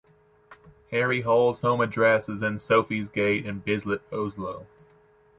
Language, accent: English, United States English